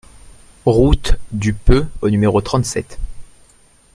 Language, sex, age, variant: French, male, 19-29, Français de métropole